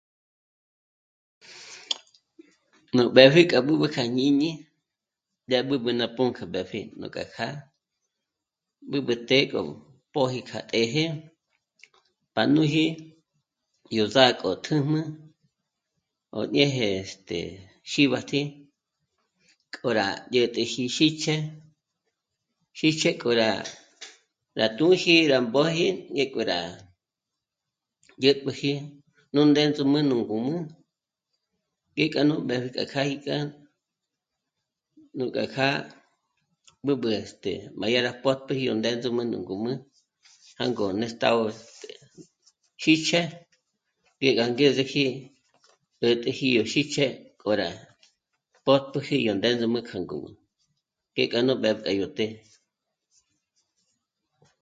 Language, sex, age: Michoacán Mazahua, female, 50-59